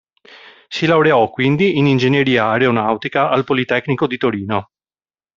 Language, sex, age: Italian, male, 40-49